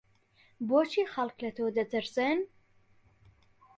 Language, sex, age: Central Kurdish, male, 40-49